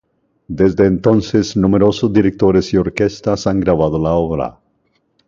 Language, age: Spanish, 50-59